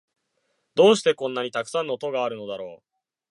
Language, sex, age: Japanese, male, 19-29